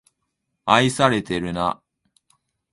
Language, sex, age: Japanese, male, 19-29